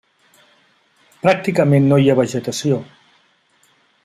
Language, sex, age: Catalan, male, 40-49